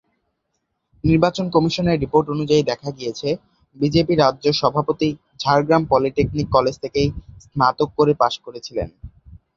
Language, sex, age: Bengali, male, under 19